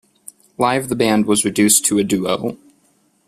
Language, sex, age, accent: English, male, under 19, United States English